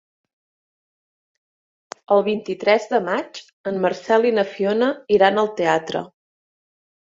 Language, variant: Catalan, Central